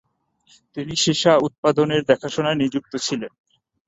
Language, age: Bengali, 30-39